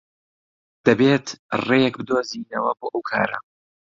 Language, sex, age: Central Kurdish, male, 19-29